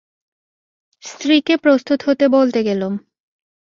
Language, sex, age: Bengali, female, 19-29